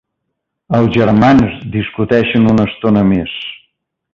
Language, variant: Catalan, Central